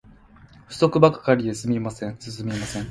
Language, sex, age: Japanese, female, 19-29